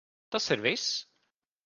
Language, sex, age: Latvian, male, 30-39